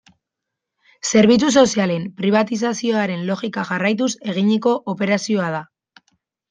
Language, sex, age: Basque, female, 19-29